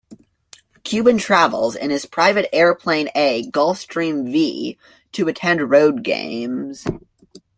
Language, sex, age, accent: English, male, under 19, Canadian English